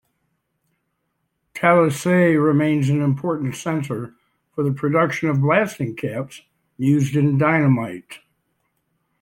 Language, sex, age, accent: English, male, 60-69, United States English